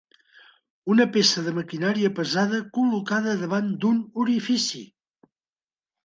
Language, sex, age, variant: Catalan, male, 50-59, Central